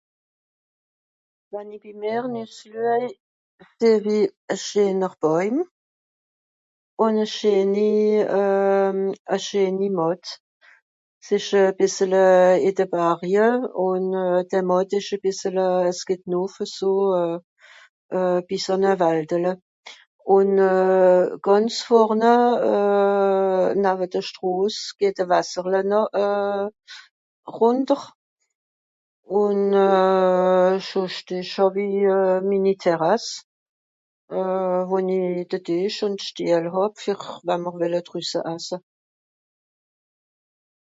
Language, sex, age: Swiss German, female, 50-59